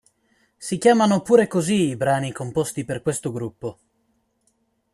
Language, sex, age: Italian, male, 19-29